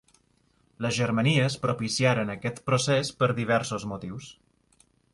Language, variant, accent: Catalan, Balear, mallorquí